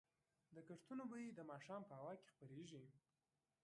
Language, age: Pashto, 19-29